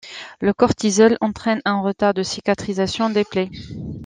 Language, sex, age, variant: French, female, 30-39, Français de métropole